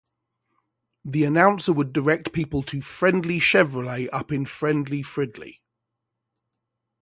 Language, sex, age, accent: English, male, 40-49, England English